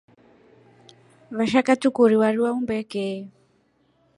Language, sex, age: Rombo, female, 19-29